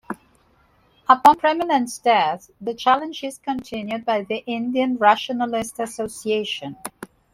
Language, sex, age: English, female, 60-69